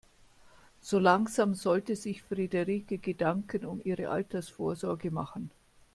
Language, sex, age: German, female, 50-59